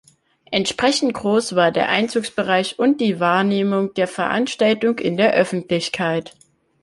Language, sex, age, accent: German, male, under 19, Deutschland Deutsch